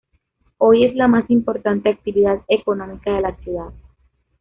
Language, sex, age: Spanish, female, 19-29